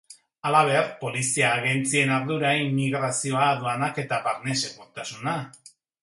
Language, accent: Basque, Erdialdekoa edo Nafarra (Gipuzkoa, Nafarroa)